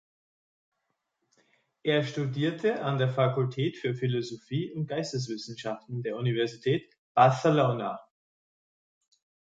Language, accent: German, Österreichisches Deutsch